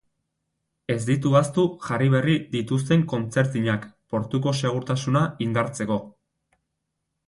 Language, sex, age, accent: Basque, male, 19-29, Erdialdekoa edo Nafarra (Gipuzkoa, Nafarroa)